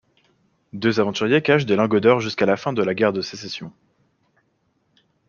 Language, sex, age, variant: French, male, 19-29, Français de métropole